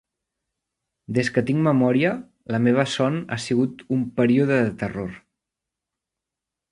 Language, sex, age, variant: Catalan, male, 30-39, Central